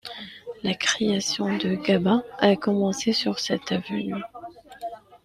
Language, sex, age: French, female, 19-29